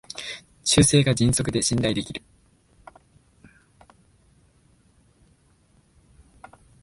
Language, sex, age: Japanese, male, 19-29